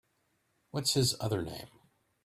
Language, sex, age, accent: English, male, 40-49, United States English